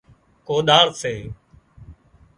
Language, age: Wadiyara Koli, 30-39